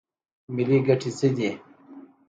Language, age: Pashto, 30-39